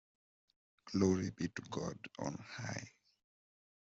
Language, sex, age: English, male, 19-29